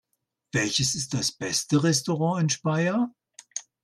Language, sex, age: German, male, 60-69